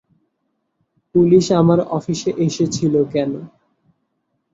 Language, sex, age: Bengali, male, under 19